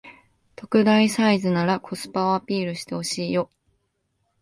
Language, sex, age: Japanese, female, 19-29